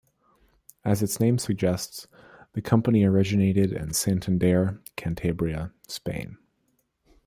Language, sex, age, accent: English, male, 19-29, United States English